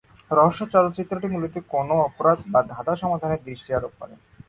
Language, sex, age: Bengali, male, 19-29